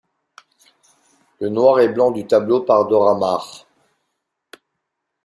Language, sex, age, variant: French, male, 40-49, Français de métropole